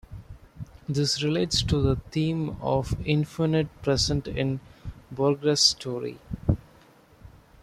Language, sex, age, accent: English, male, under 19, India and South Asia (India, Pakistan, Sri Lanka)